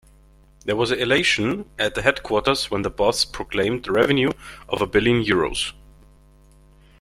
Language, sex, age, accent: English, male, 30-39, United States English